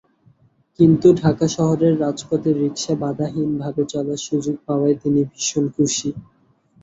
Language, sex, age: Bengali, male, under 19